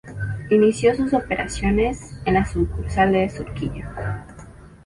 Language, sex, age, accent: Spanish, female, under 19, Andino-Pacífico: Colombia, Perú, Ecuador, oeste de Bolivia y Venezuela andina